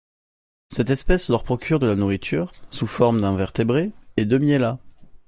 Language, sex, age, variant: French, male, under 19, Français de métropole